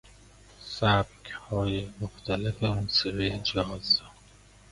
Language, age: Persian, 40-49